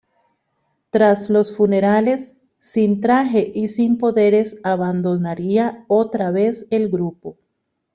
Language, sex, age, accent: Spanish, female, 40-49, América central